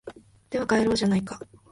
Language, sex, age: Japanese, female, 19-29